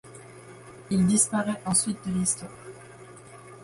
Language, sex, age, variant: French, female, 19-29, Français de métropole